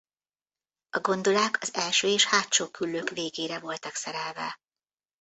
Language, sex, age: Hungarian, female, 50-59